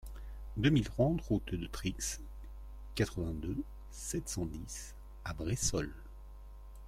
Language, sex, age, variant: French, male, 40-49, Français de métropole